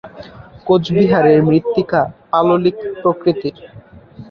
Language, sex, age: Bengali, male, under 19